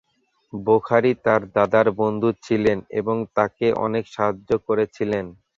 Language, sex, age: Bengali, male, 19-29